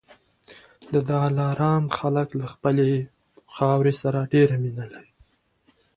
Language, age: Pashto, 19-29